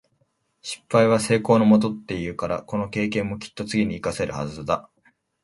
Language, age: Japanese, 19-29